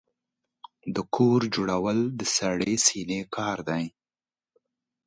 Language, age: Pashto, 50-59